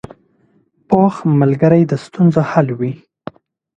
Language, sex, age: Pashto, male, 19-29